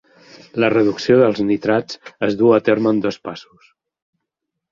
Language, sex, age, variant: Catalan, male, 50-59, Central